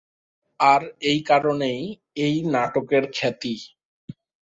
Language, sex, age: Bengali, male, 30-39